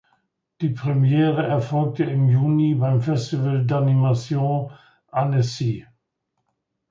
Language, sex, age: German, male, 70-79